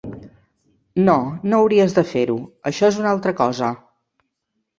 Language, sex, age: Catalan, female, 50-59